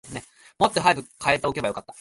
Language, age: Japanese, 19-29